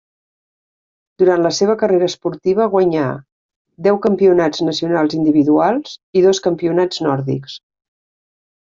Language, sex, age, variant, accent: Catalan, female, 50-59, Central, central